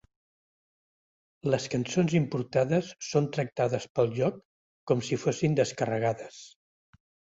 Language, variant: Catalan, Central